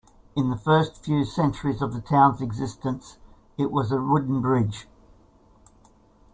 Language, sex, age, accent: English, male, 70-79, Australian English